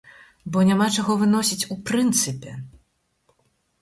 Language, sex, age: Belarusian, female, 30-39